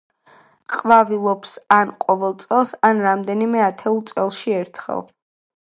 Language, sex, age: Georgian, female, 19-29